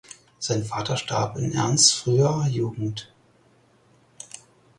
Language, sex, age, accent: German, male, 30-39, Deutschland Deutsch